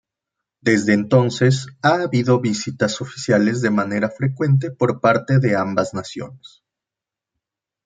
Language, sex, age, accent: Spanish, male, 30-39, México